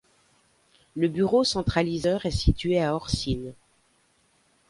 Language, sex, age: French, female, 50-59